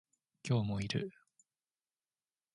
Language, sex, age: Japanese, male, 19-29